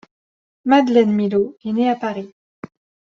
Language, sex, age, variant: French, female, 19-29, Français de métropole